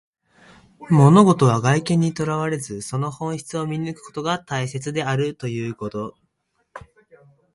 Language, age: Japanese, 19-29